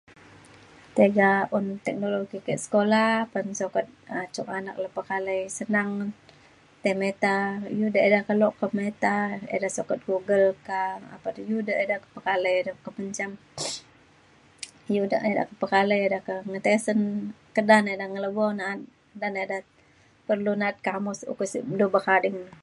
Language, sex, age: Mainstream Kenyah, female, 40-49